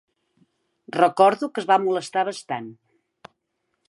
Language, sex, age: Catalan, female, 60-69